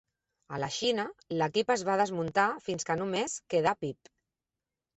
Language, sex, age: Catalan, female, 40-49